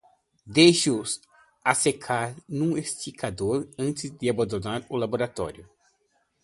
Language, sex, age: Portuguese, male, 50-59